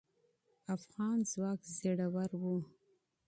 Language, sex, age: Pashto, female, 30-39